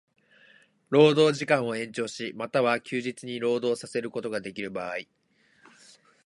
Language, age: Japanese, 19-29